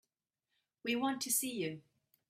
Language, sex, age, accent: English, female, 30-39, Irish English